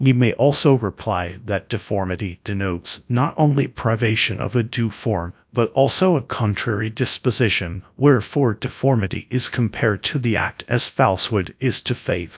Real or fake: fake